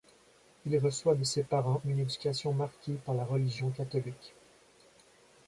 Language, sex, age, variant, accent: French, male, 19-29, Français d'Amérique du Nord, Français du Canada